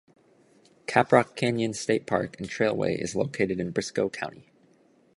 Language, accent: English, United States English